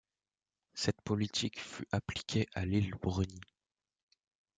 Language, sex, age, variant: French, male, under 19, Français de métropole